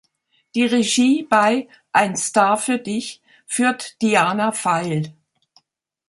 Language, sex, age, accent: German, female, 70-79, Deutschland Deutsch